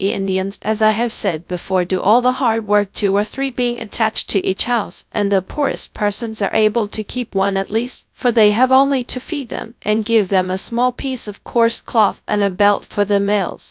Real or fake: fake